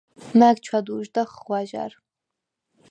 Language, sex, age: Svan, female, 19-29